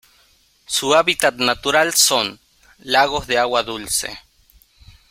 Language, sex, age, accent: Spanish, male, 19-29, Rioplatense: Argentina, Uruguay, este de Bolivia, Paraguay